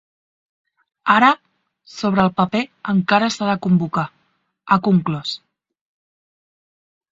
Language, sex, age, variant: Catalan, female, 19-29, Central